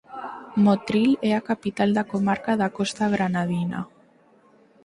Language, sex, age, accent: Galician, female, under 19, Normativo (estándar)